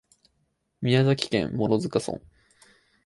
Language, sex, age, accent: Japanese, male, 19-29, 標準語